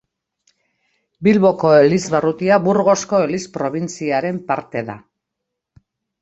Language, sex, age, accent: Basque, female, 60-69, Mendebalekoa (Araba, Bizkaia, Gipuzkoako mendebaleko herri batzuk)